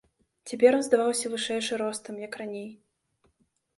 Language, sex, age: Belarusian, female, 19-29